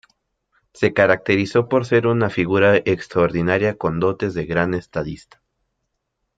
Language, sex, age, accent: Spanish, male, 19-29, México